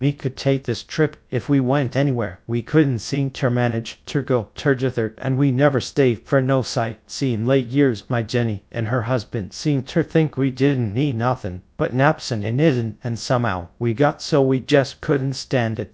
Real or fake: fake